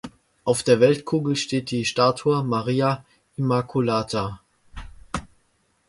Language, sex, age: German, male, under 19